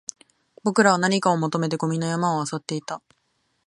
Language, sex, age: Japanese, female, 19-29